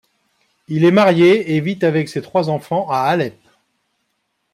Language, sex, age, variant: French, male, 50-59, Français de métropole